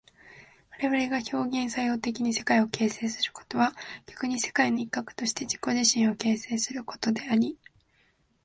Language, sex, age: Japanese, female, 19-29